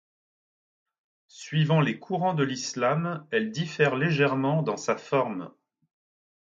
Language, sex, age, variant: French, male, 40-49, Français de métropole